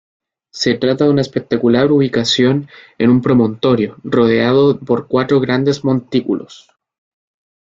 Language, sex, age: Spanish, male, 19-29